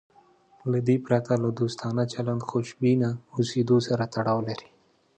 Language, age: Pashto, 19-29